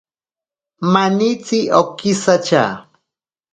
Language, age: Ashéninka Perené, 40-49